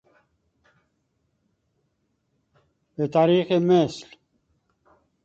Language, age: Persian, 70-79